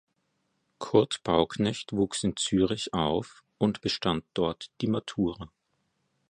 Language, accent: German, Österreichisches Deutsch